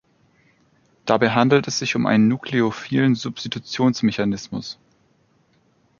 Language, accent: German, Deutschland Deutsch